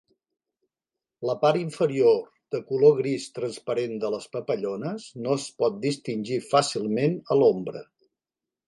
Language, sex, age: Catalan, male, 50-59